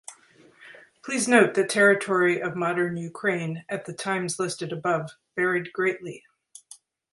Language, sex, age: English, female, 60-69